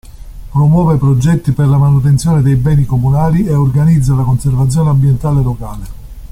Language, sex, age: Italian, male, 60-69